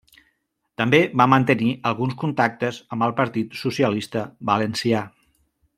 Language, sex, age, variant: Catalan, male, 40-49, Central